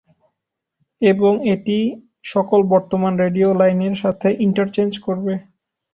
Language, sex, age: Bengali, male, 19-29